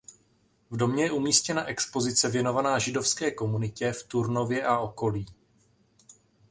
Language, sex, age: Czech, male, 40-49